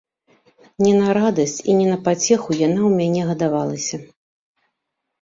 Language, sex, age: Belarusian, female, 40-49